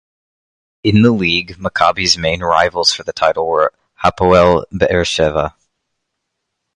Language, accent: English, United States English